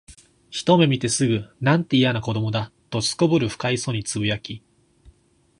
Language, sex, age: Japanese, male, 19-29